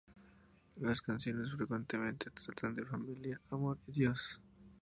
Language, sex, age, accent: Spanish, male, 19-29, México